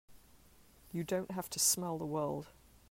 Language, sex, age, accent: English, female, 50-59, England English